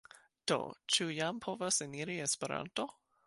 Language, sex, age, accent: Esperanto, female, 30-39, Internacia